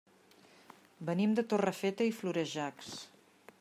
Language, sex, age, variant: Catalan, female, 50-59, Central